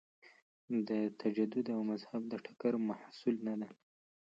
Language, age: Pashto, 30-39